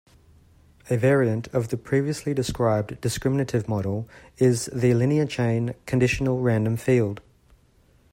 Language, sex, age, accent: English, male, 30-39, Australian English